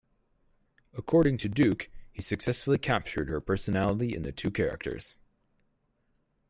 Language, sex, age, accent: English, male, 19-29, United States English